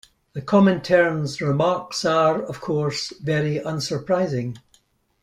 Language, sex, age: English, male, 70-79